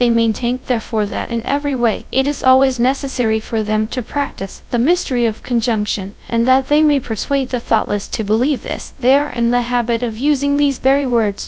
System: TTS, GradTTS